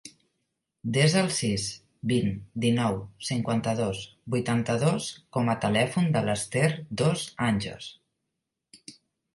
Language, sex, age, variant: Catalan, female, 40-49, Central